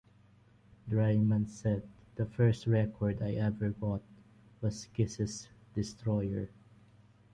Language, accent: English, Filipino